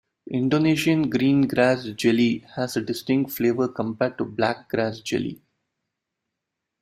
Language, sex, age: English, male, 19-29